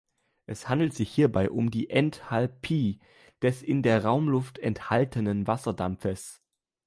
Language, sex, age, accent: German, male, under 19, Deutschland Deutsch